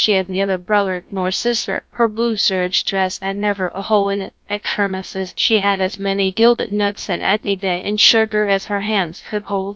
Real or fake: fake